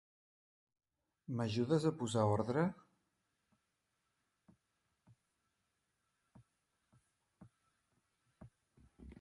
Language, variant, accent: Catalan, Central, central